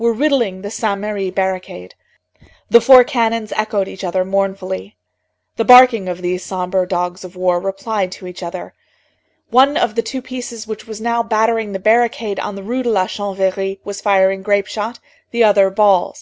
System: none